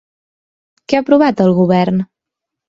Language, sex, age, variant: Catalan, female, 19-29, Central